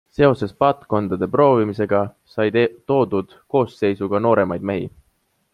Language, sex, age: Estonian, male, 19-29